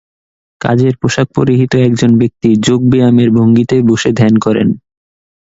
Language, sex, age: Bengali, male, 19-29